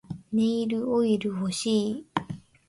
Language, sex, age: Japanese, female, 19-29